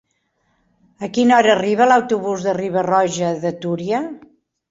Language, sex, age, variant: Catalan, female, 70-79, Central